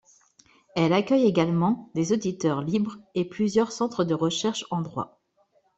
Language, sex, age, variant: French, female, 30-39, Français de métropole